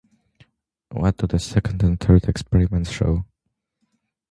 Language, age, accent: English, under 19, United States English